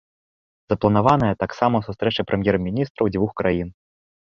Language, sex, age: Belarusian, male, 19-29